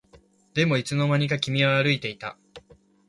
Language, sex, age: Japanese, male, 19-29